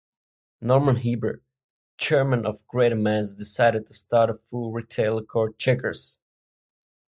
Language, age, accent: English, 19-29, Czech